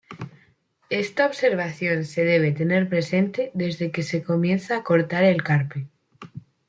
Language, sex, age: Spanish, female, 19-29